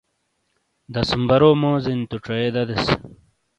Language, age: Shina, 30-39